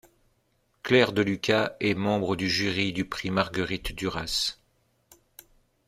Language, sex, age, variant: French, male, 50-59, Français de métropole